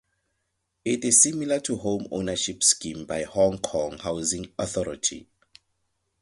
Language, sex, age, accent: English, male, 30-39, Southern African (South Africa, Zimbabwe, Namibia)